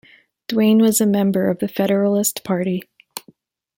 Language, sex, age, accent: English, female, 19-29, Canadian English